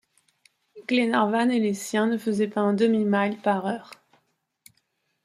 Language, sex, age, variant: French, female, 30-39, Français de métropole